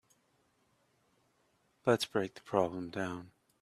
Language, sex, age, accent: English, male, 30-39, United States English